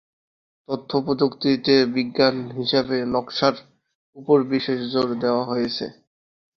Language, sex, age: Bengali, male, 19-29